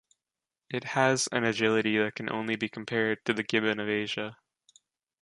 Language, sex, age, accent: English, male, 19-29, West Indies and Bermuda (Bahamas, Bermuda, Jamaica, Trinidad)